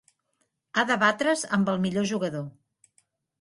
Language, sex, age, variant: Catalan, female, 50-59, Central